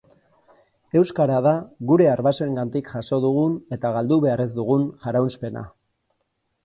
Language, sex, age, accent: Basque, male, 40-49, Erdialdekoa edo Nafarra (Gipuzkoa, Nafarroa)